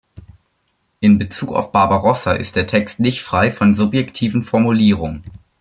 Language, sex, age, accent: German, male, under 19, Deutschland Deutsch